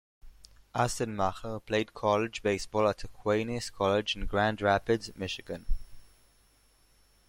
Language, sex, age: English, male, under 19